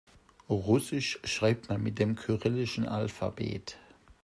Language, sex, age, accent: German, male, 50-59, Deutschland Deutsch